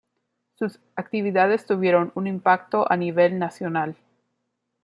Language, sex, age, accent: Spanish, female, 19-29, México